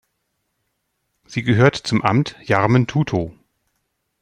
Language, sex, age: German, male, 40-49